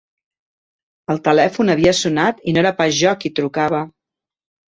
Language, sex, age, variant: Catalan, female, 50-59, Central